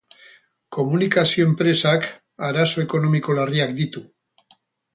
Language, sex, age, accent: Basque, male, 60-69, Erdialdekoa edo Nafarra (Gipuzkoa, Nafarroa)